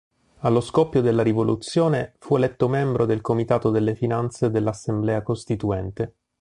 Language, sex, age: Italian, male, 40-49